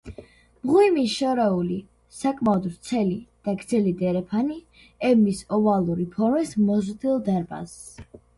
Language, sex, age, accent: Georgian, female, under 19, მშვიდი